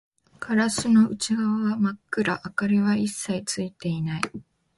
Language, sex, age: Japanese, female, 19-29